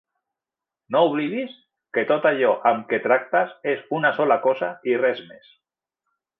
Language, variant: Catalan, Central